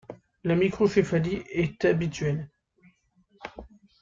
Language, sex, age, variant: French, female, 30-39, Français de métropole